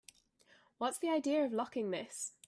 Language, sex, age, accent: English, female, 19-29, England English